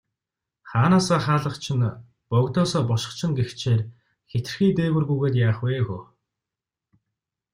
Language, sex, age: Mongolian, male, 30-39